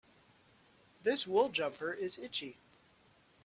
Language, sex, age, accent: English, male, 30-39, United States English